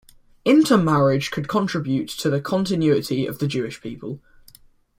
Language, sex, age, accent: English, male, under 19, England English